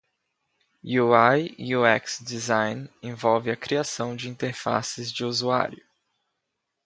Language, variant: Portuguese, Portuguese (Brasil)